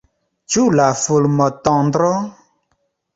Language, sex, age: Esperanto, male, 40-49